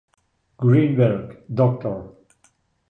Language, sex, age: Catalan, male, 70-79